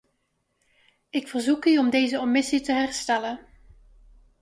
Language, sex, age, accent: Dutch, female, 30-39, Nederlands Nederlands